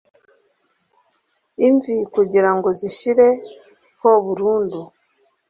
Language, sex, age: Kinyarwanda, female, 30-39